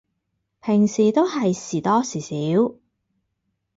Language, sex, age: Cantonese, female, 30-39